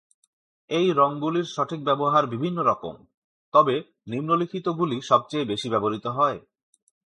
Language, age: Bengali, 30-39